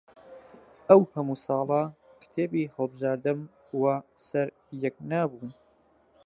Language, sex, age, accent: Central Kurdish, male, 19-29, سۆرانی